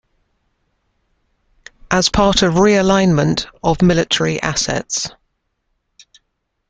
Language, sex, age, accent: English, female, 50-59, England English